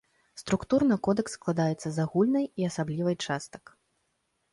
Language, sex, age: Belarusian, female, 30-39